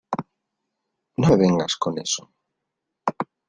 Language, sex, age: Spanish, male, 19-29